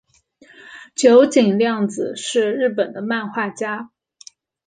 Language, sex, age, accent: Chinese, female, 19-29, 出生地：浙江省